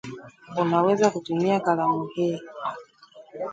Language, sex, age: Swahili, female, 40-49